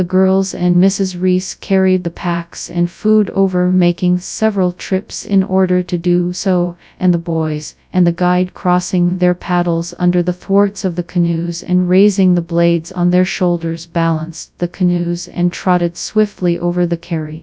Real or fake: fake